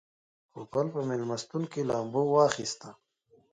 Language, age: Pashto, 30-39